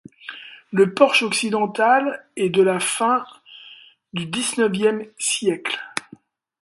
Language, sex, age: French, male, 60-69